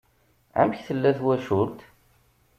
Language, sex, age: Kabyle, male, 40-49